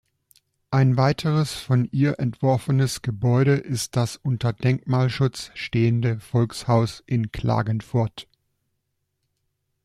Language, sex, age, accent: German, male, 40-49, Deutschland Deutsch